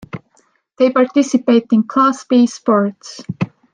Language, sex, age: English, female, 19-29